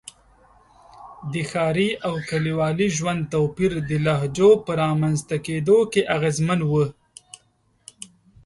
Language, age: Pashto, 19-29